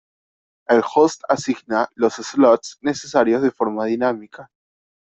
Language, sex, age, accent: Spanish, male, 19-29, Andino-Pacífico: Colombia, Perú, Ecuador, oeste de Bolivia y Venezuela andina